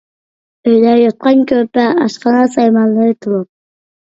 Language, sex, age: Uyghur, male, under 19